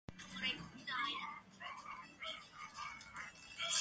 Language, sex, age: Thai, male, 19-29